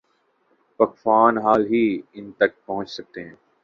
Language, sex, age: Urdu, male, 19-29